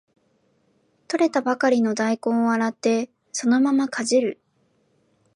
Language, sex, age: Japanese, female, 19-29